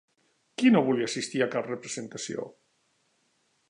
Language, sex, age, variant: Catalan, male, 60-69, Central